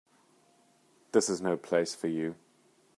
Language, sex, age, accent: English, male, 40-49, England English